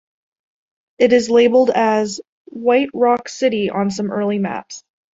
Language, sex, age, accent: English, female, 19-29, United States English